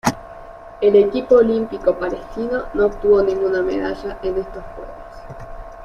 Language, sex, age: Spanish, female, 19-29